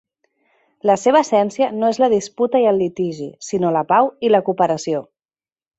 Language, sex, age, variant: Catalan, female, 30-39, Central